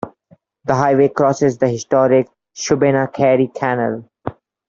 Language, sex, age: English, male, 19-29